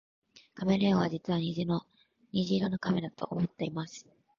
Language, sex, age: Japanese, female, 19-29